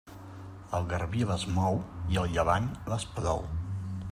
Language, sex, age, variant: Catalan, male, 40-49, Central